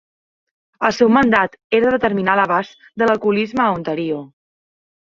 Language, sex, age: Catalan, female, under 19